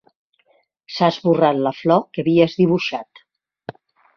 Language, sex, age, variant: Catalan, female, 60-69, Central